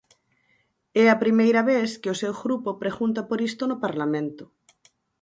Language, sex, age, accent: Galician, female, 50-59, Atlántico (seseo e gheada)